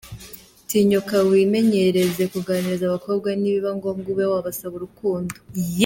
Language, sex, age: Kinyarwanda, female, under 19